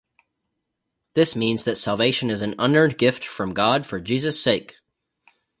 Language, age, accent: English, 19-29, United States English